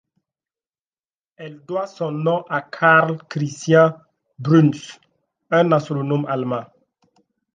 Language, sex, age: French, male, 19-29